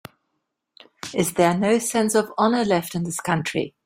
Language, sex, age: English, female, 40-49